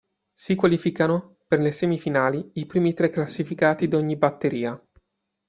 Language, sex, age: Italian, male, 30-39